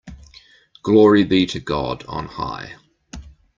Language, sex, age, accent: English, male, 40-49, New Zealand English